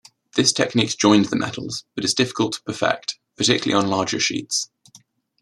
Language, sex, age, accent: English, male, 19-29, England English